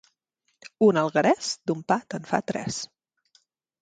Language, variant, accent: Catalan, Central, central